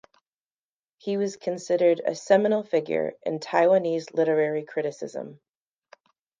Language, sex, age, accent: English, female, 30-39, United States English